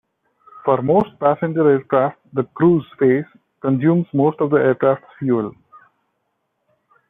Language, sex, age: English, male, 30-39